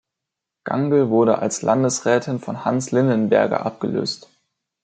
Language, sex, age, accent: German, male, under 19, Deutschland Deutsch